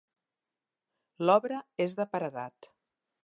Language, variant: Catalan, Central